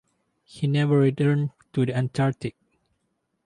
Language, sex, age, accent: English, male, 19-29, Malaysian English